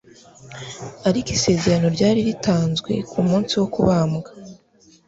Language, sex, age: Kinyarwanda, female, under 19